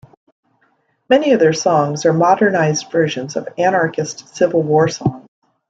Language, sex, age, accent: English, female, 50-59, United States English